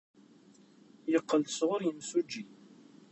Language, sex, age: Kabyle, male, 30-39